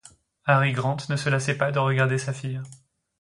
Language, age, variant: French, 19-29, Français de métropole